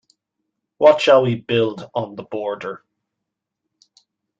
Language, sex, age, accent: English, male, 19-29, Irish English